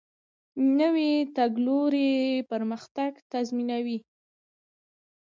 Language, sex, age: Pashto, female, 30-39